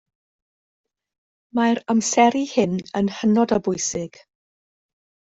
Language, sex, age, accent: Welsh, female, 50-59, Y Deyrnas Unedig Cymraeg